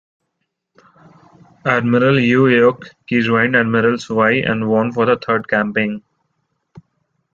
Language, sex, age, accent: English, male, 19-29, India and South Asia (India, Pakistan, Sri Lanka)